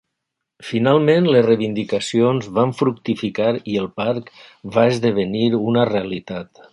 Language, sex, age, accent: Catalan, male, 60-69, valencià